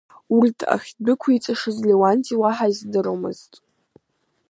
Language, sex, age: Abkhazian, female, under 19